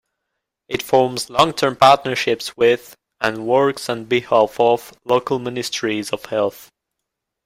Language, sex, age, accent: English, male, 19-29, United States English